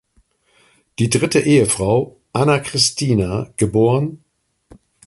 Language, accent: German, Deutschland Deutsch